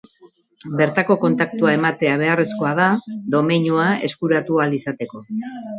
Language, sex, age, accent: Basque, female, 60-69, Erdialdekoa edo Nafarra (Gipuzkoa, Nafarroa)